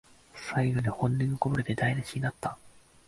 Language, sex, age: Japanese, male, 19-29